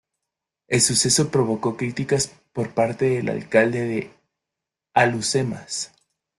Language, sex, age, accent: Spanish, male, 19-29, Andino-Pacífico: Colombia, Perú, Ecuador, oeste de Bolivia y Venezuela andina